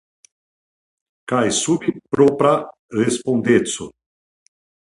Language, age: Esperanto, 60-69